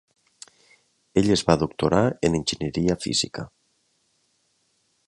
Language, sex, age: Catalan, male, 40-49